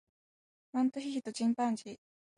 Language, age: Japanese, 19-29